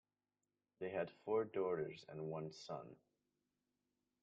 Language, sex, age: English, male, under 19